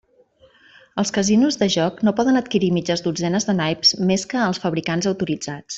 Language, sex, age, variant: Catalan, female, 40-49, Central